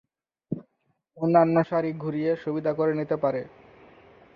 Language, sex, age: Bengali, male, 19-29